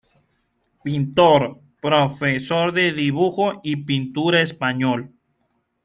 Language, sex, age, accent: Spanish, male, 30-39, Caribe: Cuba, Venezuela, Puerto Rico, República Dominicana, Panamá, Colombia caribeña, México caribeño, Costa del golfo de México